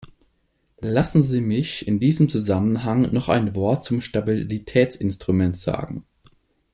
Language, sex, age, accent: German, male, 19-29, Deutschland Deutsch